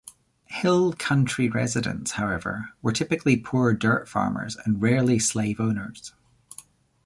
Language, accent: English, New Zealand English